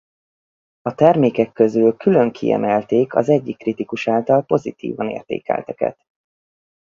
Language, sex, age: Hungarian, male, 30-39